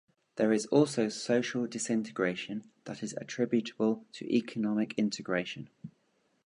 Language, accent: English, England English